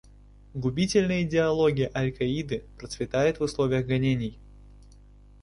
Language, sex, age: Russian, male, 19-29